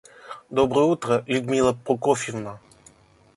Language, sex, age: Russian, male, 19-29